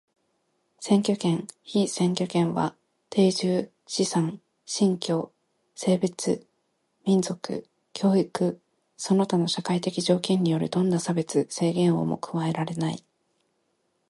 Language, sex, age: Japanese, female, 19-29